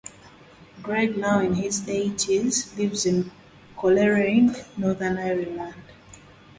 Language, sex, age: English, female, 19-29